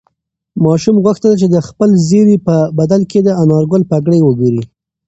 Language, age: Pashto, 19-29